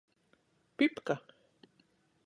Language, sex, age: Latgalian, female, 40-49